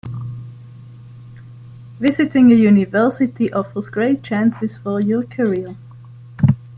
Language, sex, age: English, female, 30-39